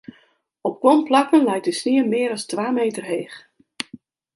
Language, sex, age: Western Frisian, female, 40-49